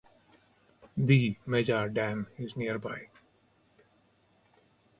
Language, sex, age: English, male, 40-49